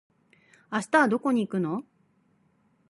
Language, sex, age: Japanese, female, 40-49